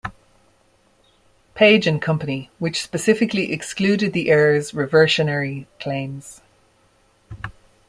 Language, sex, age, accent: English, female, 50-59, Irish English